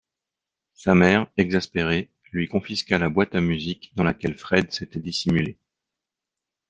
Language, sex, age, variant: French, male, 40-49, Français de métropole